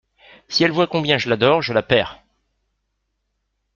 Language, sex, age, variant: French, male, 40-49, Français de métropole